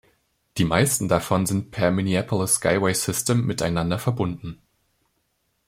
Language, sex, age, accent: German, male, 19-29, Deutschland Deutsch